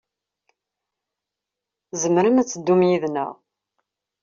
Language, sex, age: Kabyle, female, 30-39